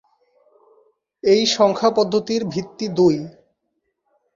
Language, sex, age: Bengali, male, 19-29